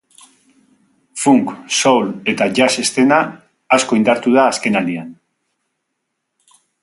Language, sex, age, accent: Basque, male, 50-59, Mendebalekoa (Araba, Bizkaia, Gipuzkoako mendebaleko herri batzuk)